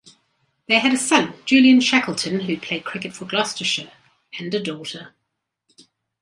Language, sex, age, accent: English, female, 50-59, Australian English